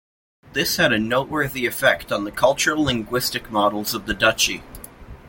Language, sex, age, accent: English, male, under 19, Canadian English